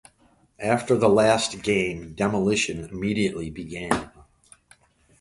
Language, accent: English, United States English